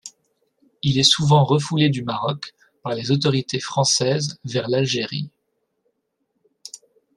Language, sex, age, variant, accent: French, male, 30-39, Français d'Europe, Français de Belgique